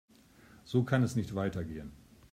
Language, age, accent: German, 50-59, Deutschland Deutsch